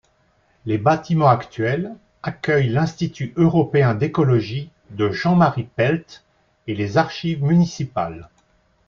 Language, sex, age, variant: French, male, 60-69, Français de métropole